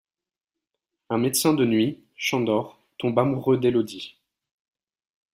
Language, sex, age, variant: French, male, 19-29, Français de métropole